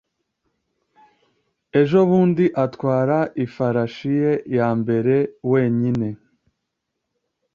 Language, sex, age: Kinyarwanda, male, 19-29